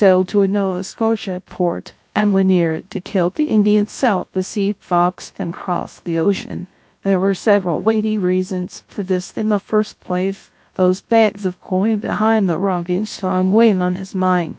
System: TTS, GlowTTS